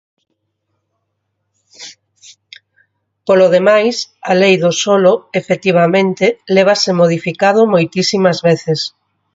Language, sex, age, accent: Galician, female, 50-59, Oriental (común en zona oriental)